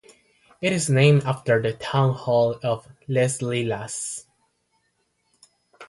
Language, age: English, 19-29